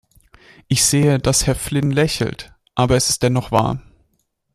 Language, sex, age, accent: German, male, 19-29, Deutschland Deutsch